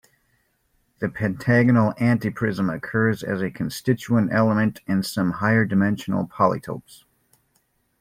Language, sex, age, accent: English, male, 30-39, United States English